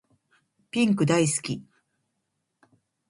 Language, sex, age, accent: Japanese, female, 50-59, 標準語; 東京